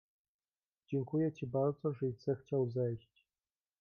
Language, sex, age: Polish, male, 19-29